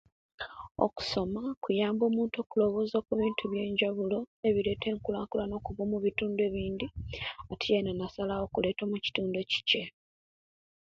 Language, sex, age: Kenyi, female, 19-29